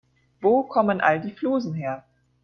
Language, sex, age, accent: German, female, 19-29, Deutschland Deutsch